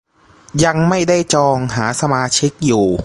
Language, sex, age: Thai, male, 19-29